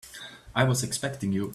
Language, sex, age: English, male, 30-39